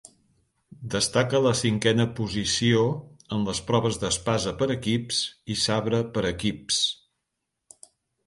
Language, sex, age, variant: Catalan, male, 60-69, Central